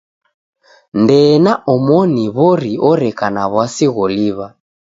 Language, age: Taita, 19-29